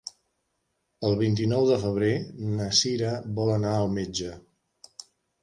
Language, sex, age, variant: Catalan, male, 50-59, Central